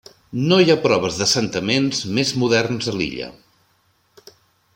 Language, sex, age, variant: Catalan, male, 40-49, Central